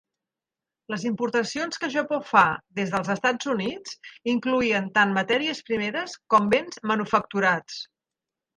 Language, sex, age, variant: Catalan, female, 50-59, Central